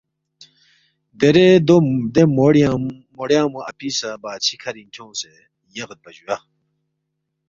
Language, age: Balti, 30-39